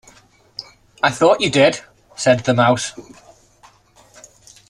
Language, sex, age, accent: English, male, 40-49, England English